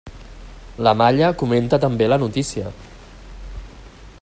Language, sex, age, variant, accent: Catalan, male, 40-49, Central, central